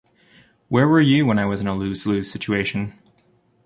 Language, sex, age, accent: English, male, 19-29, United States English